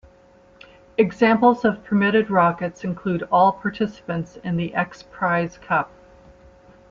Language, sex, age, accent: English, female, 50-59, United States English